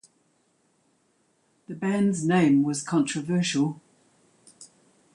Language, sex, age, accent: English, female, 70-79, New Zealand English